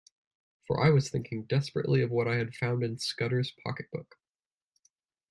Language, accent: English, United States English